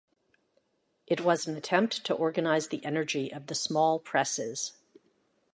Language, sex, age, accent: English, female, 50-59, United States English